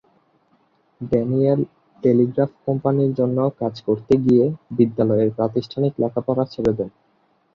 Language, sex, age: Bengali, male, under 19